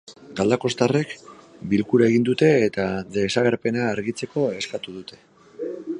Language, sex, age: Basque, male, 40-49